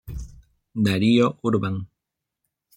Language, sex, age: Spanish, male, 30-39